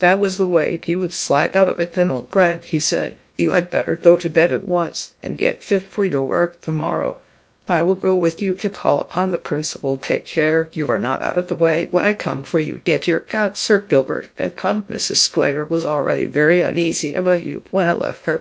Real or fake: fake